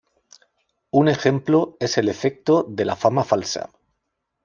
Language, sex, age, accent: Spanish, male, 40-49, España: Sur peninsular (Andalucia, Extremadura, Murcia)